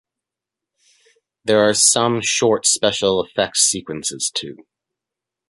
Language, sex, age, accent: English, male, 30-39, Canadian English